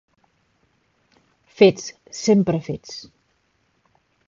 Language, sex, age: Catalan, female, 50-59